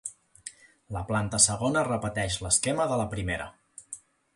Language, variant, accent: Catalan, Central, central